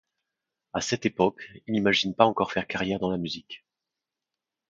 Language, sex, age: French, male, 30-39